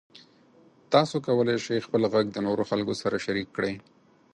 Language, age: Pashto, 19-29